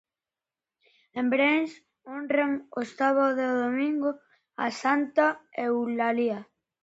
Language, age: Galician, under 19